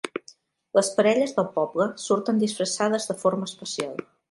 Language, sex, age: Catalan, female, 50-59